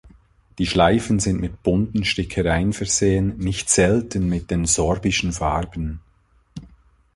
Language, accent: German, Schweizerdeutsch